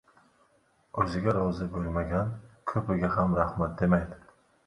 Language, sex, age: Uzbek, male, 30-39